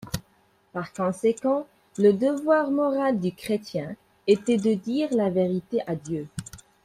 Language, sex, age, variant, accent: French, female, 19-29, Français du nord de l'Afrique, Français du Maroc